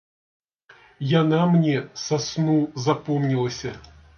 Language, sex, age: Belarusian, male, 30-39